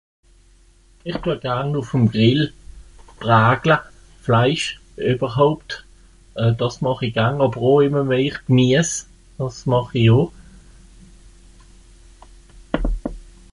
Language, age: Swiss German, 50-59